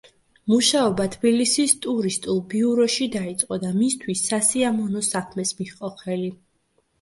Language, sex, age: Georgian, female, under 19